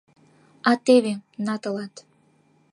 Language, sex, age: Mari, female, under 19